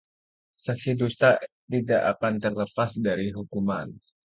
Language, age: Indonesian, 19-29